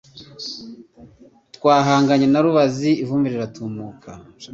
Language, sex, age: Kinyarwanda, male, 40-49